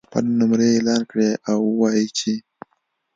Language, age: Pashto, 19-29